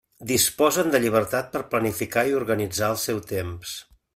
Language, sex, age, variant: Catalan, male, 50-59, Central